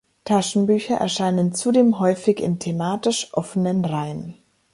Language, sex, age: German, female, 30-39